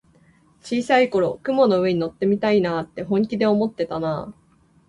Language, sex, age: Japanese, female, 19-29